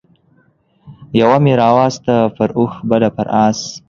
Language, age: Pashto, under 19